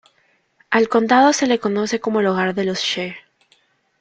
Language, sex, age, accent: Spanish, female, 19-29, Andino-Pacífico: Colombia, Perú, Ecuador, oeste de Bolivia y Venezuela andina